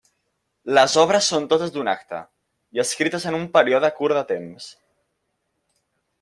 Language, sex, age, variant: Catalan, male, under 19, Central